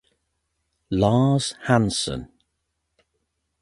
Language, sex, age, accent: English, male, 40-49, England English